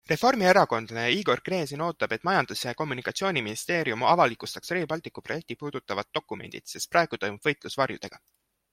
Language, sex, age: Estonian, male, 19-29